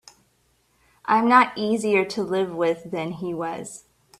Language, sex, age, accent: English, female, 40-49, United States English